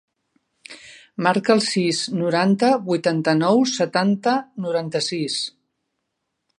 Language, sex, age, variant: Catalan, female, 60-69, Central